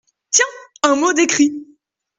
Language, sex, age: French, female, 19-29